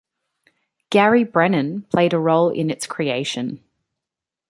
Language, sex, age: English, female, 19-29